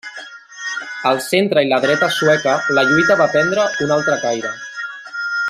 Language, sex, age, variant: Catalan, male, 19-29, Central